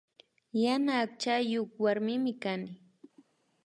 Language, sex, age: Imbabura Highland Quichua, female, 30-39